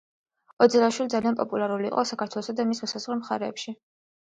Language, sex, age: Georgian, female, 19-29